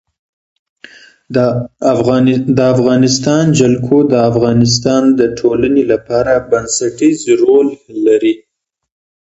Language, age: Pashto, 19-29